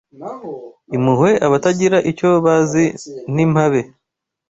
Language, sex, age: Kinyarwanda, male, 19-29